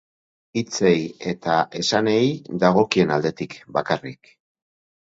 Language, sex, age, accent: Basque, male, 50-59, Erdialdekoa edo Nafarra (Gipuzkoa, Nafarroa)